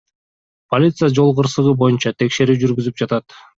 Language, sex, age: Kyrgyz, male, 40-49